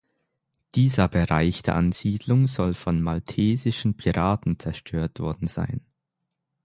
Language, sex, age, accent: German, male, 19-29, Deutschland Deutsch; Schweizerdeutsch